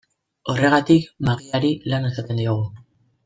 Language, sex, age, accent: Basque, female, 19-29, Mendebalekoa (Araba, Bizkaia, Gipuzkoako mendebaleko herri batzuk)